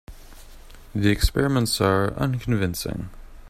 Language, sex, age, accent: English, male, 19-29, Canadian English